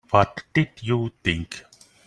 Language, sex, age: English, male, 30-39